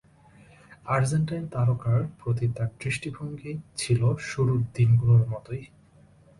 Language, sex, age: Bengali, male, 19-29